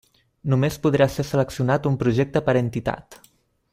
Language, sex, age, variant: Catalan, male, 19-29, Central